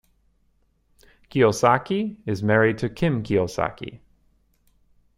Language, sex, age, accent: English, male, 40-49, Canadian English